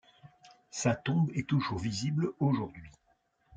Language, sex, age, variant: French, male, 50-59, Français de métropole